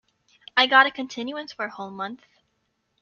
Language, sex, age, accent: English, female, 19-29, United States English